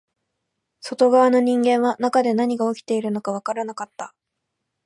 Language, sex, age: Japanese, female, 19-29